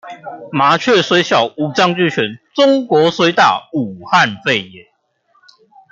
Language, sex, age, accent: Chinese, male, 19-29, 出生地：新北市